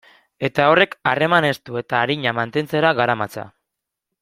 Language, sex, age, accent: Basque, male, 19-29, Mendebalekoa (Araba, Bizkaia, Gipuzkoako mendebaleko herri batzuk)